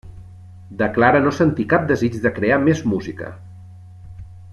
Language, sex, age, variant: Catalan, male, 40-49, Central